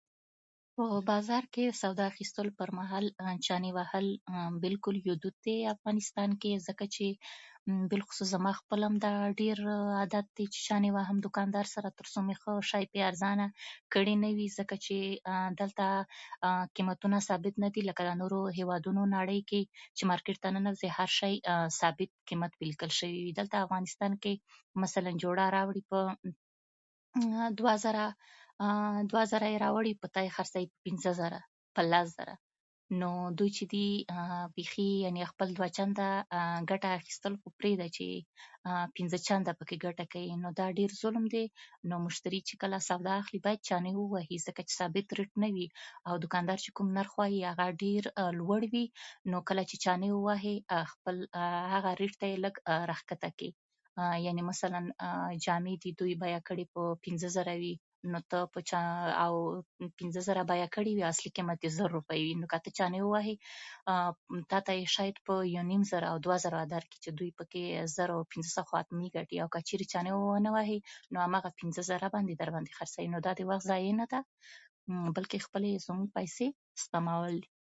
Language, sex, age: Pashto, female, 30-39